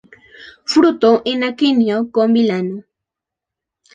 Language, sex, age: Spanish, female, 19-29